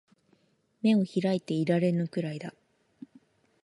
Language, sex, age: Japanese, female, 19-29